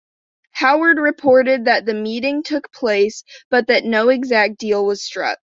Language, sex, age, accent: English, female, under 19, United States English